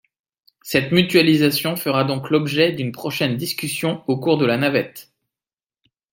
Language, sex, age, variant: French, male, 30-39, Français de métropole